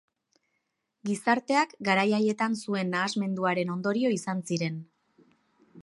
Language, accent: Basque, Mendebalekoa (Araba, Bizkaia, Gipuzkoako mendebaleko herri batzuk)